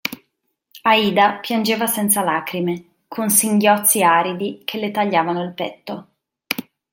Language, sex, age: Italian, female, 30-39